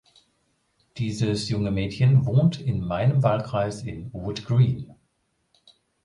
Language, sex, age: German, male, 50-59